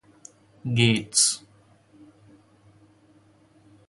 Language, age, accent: English, 19-29, India and South Asia (India, Pakistan, Sri Lanka)